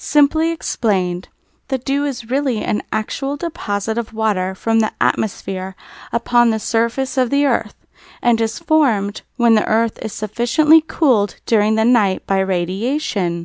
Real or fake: real